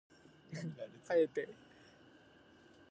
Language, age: Japanese, 19-29